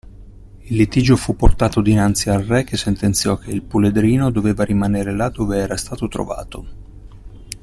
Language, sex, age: Italian, male, 50-59